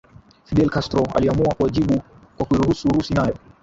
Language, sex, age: Swahili, male, 19-29